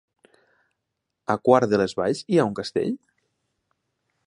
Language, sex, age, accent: Catalan, male, 19-29, Ebrenc